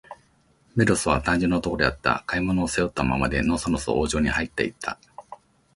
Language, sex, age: Japanese, male, 40-49